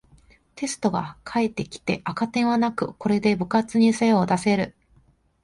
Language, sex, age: Japanese, female, 19-29